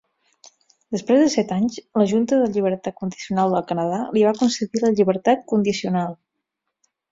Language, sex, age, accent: Catalan, female, 30-39, Garrotxi